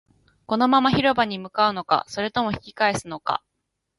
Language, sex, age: Japanese, female, 30-39